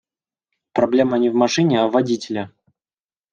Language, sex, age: Russian, male, 19-29